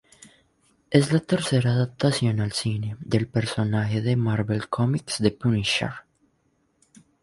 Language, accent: Spanish, Caribe: Cuba, Venezuela, Puerto Rico, República Dominicana, Panamá, Colombia caribeña, México caribeño, Costa del golfo de México